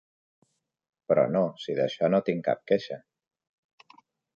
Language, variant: Catalan, Central